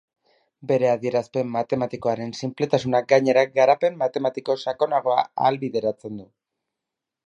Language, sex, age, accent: Basque, male, 30-39, Mendebalekoa (Araba, Bizkaia, Gipuzkoako mendebaleko herri batzuk)